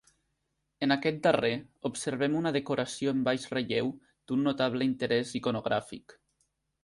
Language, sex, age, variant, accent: Catalan, male, under 19, Nord-Occidental, Tortosí